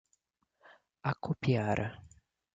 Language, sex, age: Portuguese, male, 19-29